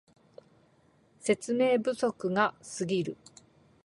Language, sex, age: Japanese, female, 50-59